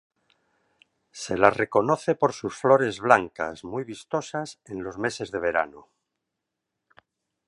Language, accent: Spanish, España: Norte peninsular (Asturias, Castilla y León, Cantabria, País Vasco, Navarra, Aragón, La Rioja, Guadalajara, Cuenca)